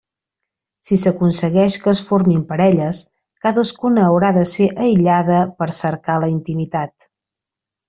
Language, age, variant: Catalan, 40-49, Central